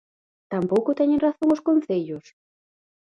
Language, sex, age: Galician, female, 19-29